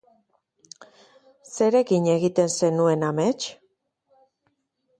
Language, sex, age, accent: Basque, female, 30-39, Mendebalekoa (Araba, Bizkaia, Gipuzkoako mendebaleko herri batzuk)